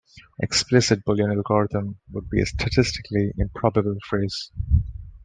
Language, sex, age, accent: English, male, 19-29, India and South Asia (India, Pakistan, Sri Lanka)